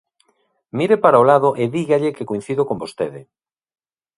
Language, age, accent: Galician, 40-49, Normativo (estándar)